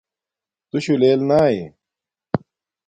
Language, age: Domaaki, 30-39